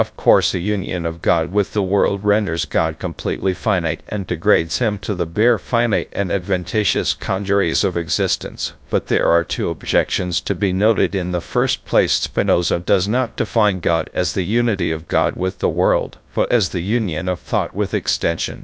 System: TTS, GradTTS